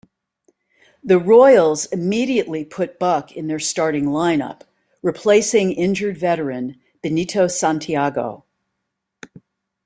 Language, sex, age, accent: English, female, 60-69, United States English